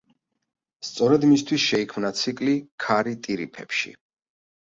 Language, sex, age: Georgian, male, 40-49